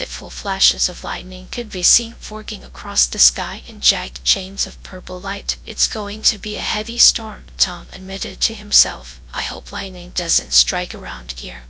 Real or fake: fake